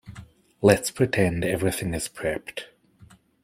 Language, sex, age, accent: English, male, 30-39, Australian English